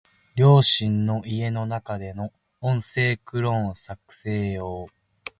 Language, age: English, 19-29